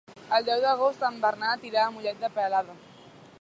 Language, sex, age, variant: Catalan, female, 19-29, Central